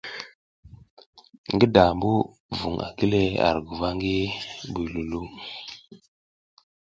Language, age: South Giziga, 19-29